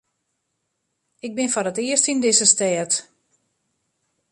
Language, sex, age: Western Frisian, female, 50-59